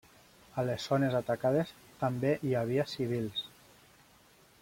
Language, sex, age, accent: Catalan, male, 30-39, valencià